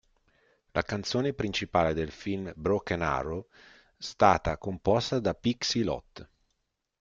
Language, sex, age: Italian, male, 40-49